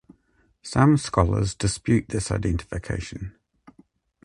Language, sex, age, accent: English, male, 60-69, New Zealand English